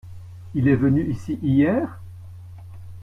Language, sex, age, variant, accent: French, male, 70-79, Français d'Europe, Français de Belgique